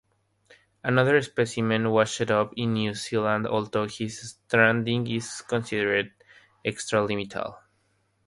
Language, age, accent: English, 19-29, United States English; India and South Asia (India, Pakistan, Sri Lanka)